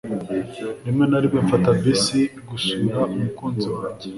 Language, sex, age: Kinyarwanda, male, 19-29